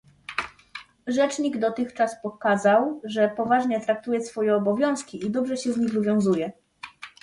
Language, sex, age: Polish, female, 19-29